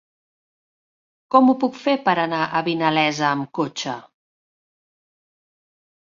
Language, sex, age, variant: Catalan, female, 40-49, Central